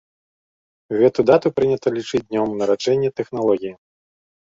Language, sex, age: Belarusian, male, 40-49